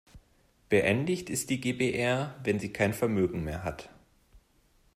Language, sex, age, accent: German, male, 19-29, Deutschland Deutsch